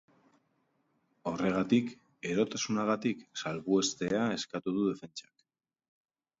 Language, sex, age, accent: Basque, male, 40-49, Erdialdekoa edo Nafarra (Gipuzkoa, Nafarroa)